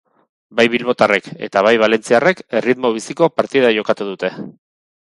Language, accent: Basque, Erdialdekoa edo Nafarra (Gipuzkoa, Nafarroa)